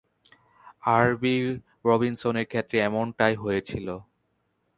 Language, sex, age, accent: Bengali, male, 19-29, fluent